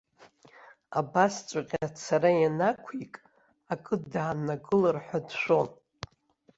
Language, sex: Abkhazian, female